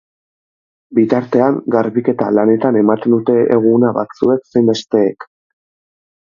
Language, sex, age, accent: Basque, male, 19-29, Erdialdekoa edo Nafarra (Gipuzkoa, Nafarroa)